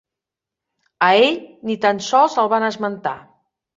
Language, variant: Catalan, Central